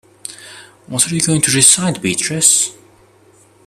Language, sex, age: English, male, 19-29